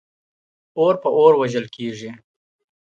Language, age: Pashto, 19-29